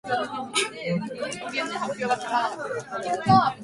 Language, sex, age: Japanese, female, 19-29